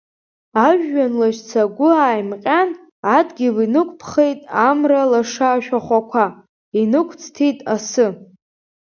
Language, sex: Abkhazian, female